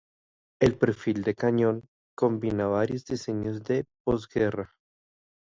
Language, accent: Spanish, Andino-Pacífico: Colombia, Perú, Ecuador, oeste de Bolivia y Venezuela andina